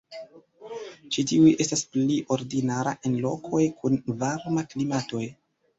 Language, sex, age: Esperanto, male, 19-29